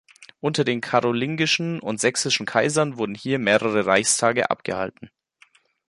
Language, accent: German, Deutschland Deutsch